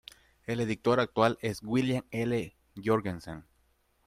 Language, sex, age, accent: Spanish, male, 19-29, América central